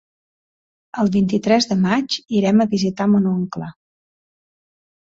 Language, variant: Catalan, Balear